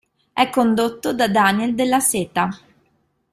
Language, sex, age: Italian, female, 30-39